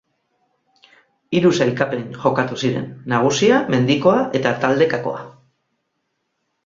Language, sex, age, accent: Basque, female, 40-49, Mendebalekoa (Araba, Bizkaia, Gipuzkoako mendebaleko herri batzuk)